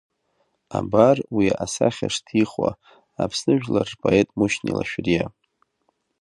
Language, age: Abkhazian, 30-39